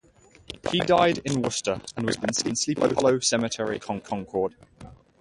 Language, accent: English, England English